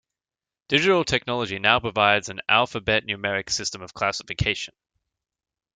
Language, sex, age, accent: English, male, 19-29, Australian English